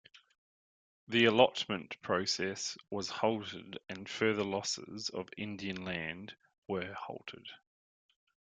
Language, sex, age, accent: English, male, 30-39, Australian English